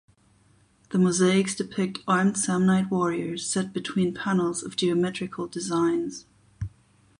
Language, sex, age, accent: English, female, 40-49, United States English; England English; Canadian English